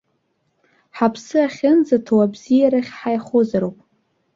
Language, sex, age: Abkhazian, female, under 19